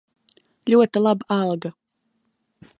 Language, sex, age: Latvian, female, 19-29